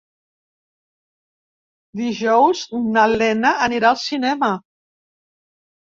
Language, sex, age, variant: Catalan, female, 70-79, Central